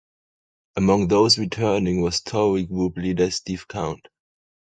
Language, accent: English, German English